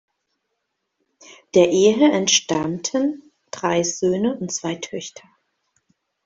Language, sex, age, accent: German, female, 40-49, Deutschland Deutsch